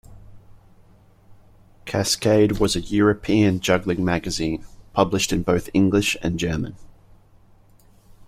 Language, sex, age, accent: English, male, 30-39, Australian English